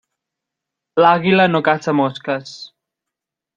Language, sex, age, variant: Catalan, male, 19-29, Central